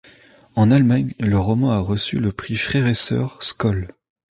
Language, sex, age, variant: French, male, 19-29, Français de métropole